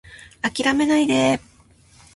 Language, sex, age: Japanese, female, 30-39